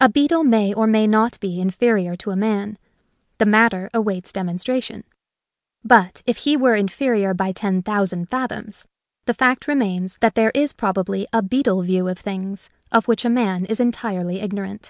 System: none